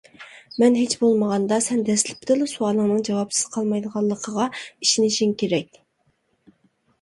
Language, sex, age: Uyghur, female, 19-29